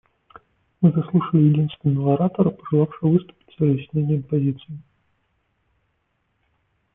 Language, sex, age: Russian, male, 30-39